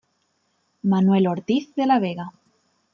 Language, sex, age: Spanish, female, 19-29